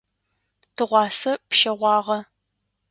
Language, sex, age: Adyghe, female, 19-29